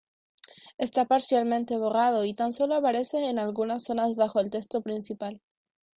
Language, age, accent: Spanish, 19-29, Chileno: Chile, Cuyo